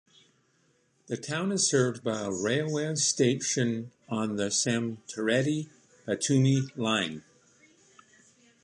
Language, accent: English, United States English